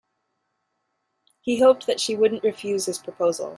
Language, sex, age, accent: English, female, 30-39, United States English